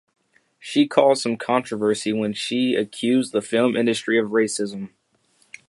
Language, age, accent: English, under 19, United States English